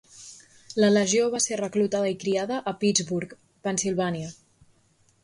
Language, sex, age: Catalan, female, 19-29